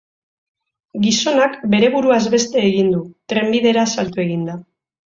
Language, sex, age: Basque, female, 30-39